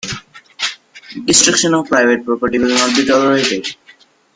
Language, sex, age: English, male, under 19